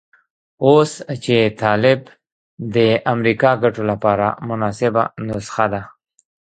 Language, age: Pashto, 30-39